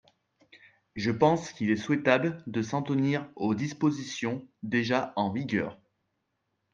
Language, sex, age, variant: French, male, 30-39, Français de métropole